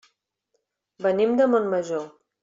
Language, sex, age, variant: Catalan, female, 50-59, Central